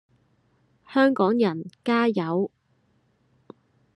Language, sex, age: Cantonese, female, 19-29